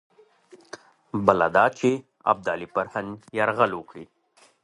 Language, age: Pashto, 30-39